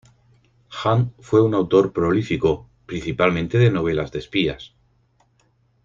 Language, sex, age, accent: Spanish, male, 50-59, España: Norte peninsular (Asturias, Castilla y León, Cantabria, País Vasco, Navarra, Aragón, La Rioja, Guadalajara, Cuenca)